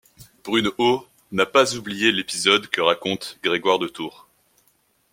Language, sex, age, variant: French, male, 19-29, Français de métropole